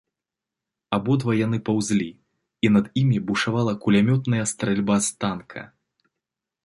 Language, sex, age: Belarusian, male, 19-29